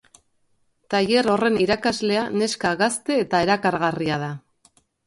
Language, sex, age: Basque, female, 30-39